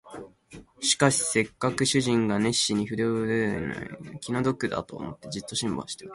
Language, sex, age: Japanese, male, 19-29